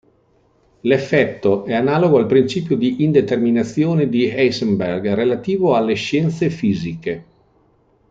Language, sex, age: Italian, male, 60-69